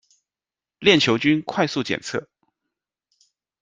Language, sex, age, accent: Chinese, male, 30-39, 出生地：浙江省